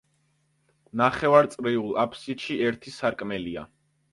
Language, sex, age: Georgian, male, under 19